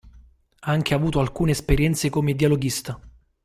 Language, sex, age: Italian, male, 30-39